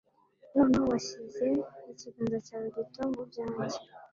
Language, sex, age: Kinyarwanda, female, 19-29